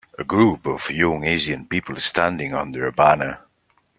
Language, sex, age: English, male, 30-39